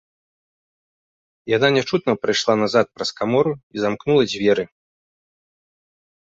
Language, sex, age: Belarusian, male, 30-39